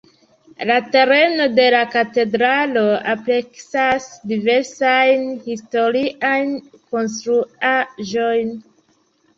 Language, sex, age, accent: Esperanto, female, 30-39, Internacia